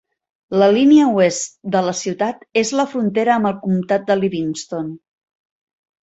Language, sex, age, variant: Catalan, female, 40-49, Central